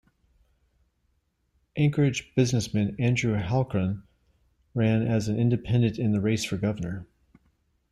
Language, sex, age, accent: English, male, 40-49, United States English